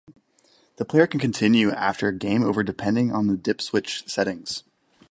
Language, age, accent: English, 19-29, United States English